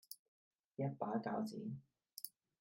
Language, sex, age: Cantonese, male, 19-29